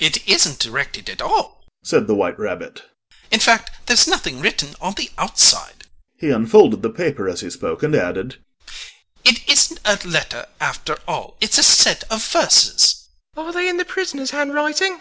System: none